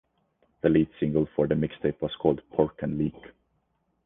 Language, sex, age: English, male, 19-29